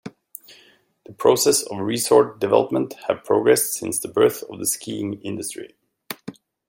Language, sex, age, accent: English, male, 40-49, United States English